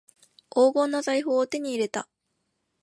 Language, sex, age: Japanese, female, 19-29